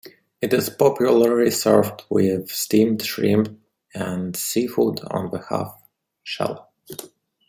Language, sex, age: English, male, 30-39